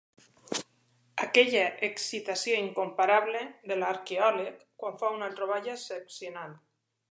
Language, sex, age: Catalan, female, 40-49